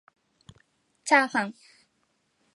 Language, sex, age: Japanese, female, 19-29